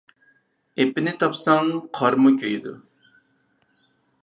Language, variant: Uyghur, ئۇيغۇر تىلى